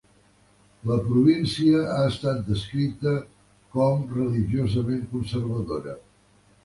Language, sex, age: Catalan, male, 70-79